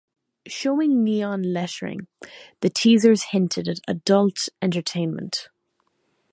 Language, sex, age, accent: English, female, under 19, Irish English